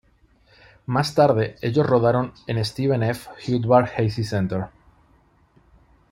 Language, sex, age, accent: Spanish, male, 30-39, España: Norte peninsular (Asturias, Castilla y León, Cantabria, País Vasco, Navarra, Aragón, La Rioja, Guadalajara, Cuenca)